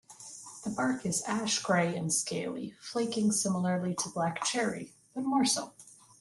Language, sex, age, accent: English, female, 30-39, Canadian English